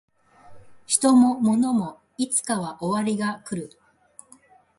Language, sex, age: Japanese, female, 60-69